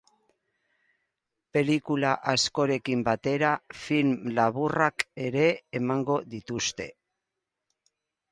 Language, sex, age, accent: Basque, female, 60-69, Erdialdekoa edo Nafarra (Gipuzkoa, Nafarroa)